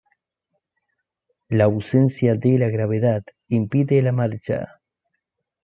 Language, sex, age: Spanish, male, 19-29